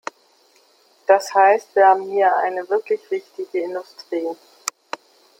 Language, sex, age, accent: German, female, 50-59, Deutschland Deutsch